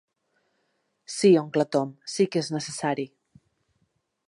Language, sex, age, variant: Catalan, female, 30-39, Nord-Occidental